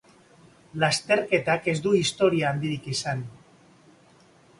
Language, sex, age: Basque, male, 50-59